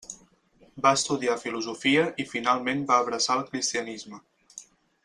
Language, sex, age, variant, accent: Catalan, male, 19-29, Central, central; Barceloní